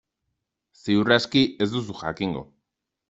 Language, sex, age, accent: Basque, male, 30-39, Erdialdekoa edo Nafarra (Gipuzkoa, Nafarroa)